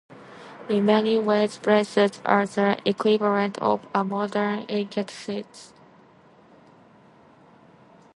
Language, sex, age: English, female, 19-29